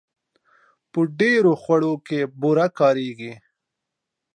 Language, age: Pashto, 19-29